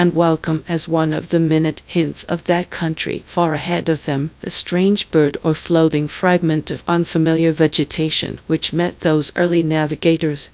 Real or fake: fake